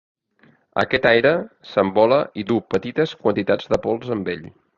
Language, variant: Catalan, Central